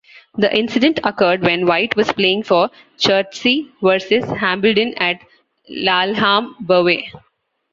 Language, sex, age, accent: English, female, 19-29, India and South Asia (India, Pakistan, Sri Lanka)